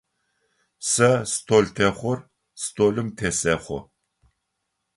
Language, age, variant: Adyghe, 60-69, Адыгабзэ (Кирил, пстэумэ зэдыряе)